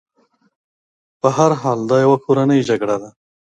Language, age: Pashto, 30-39